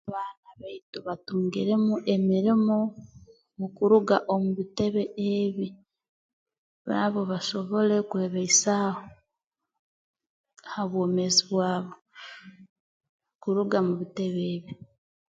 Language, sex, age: Tooro, female, 19-29